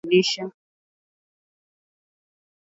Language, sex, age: Swahili, female, 19-29